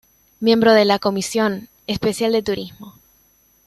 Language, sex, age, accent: Spanish, female, 19-29, Rioplatense: Argentina, Uruguay, este de Bolivia, Paraguay